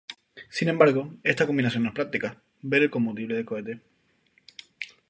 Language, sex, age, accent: Spanish, male, 19-29, España: Islas Canarias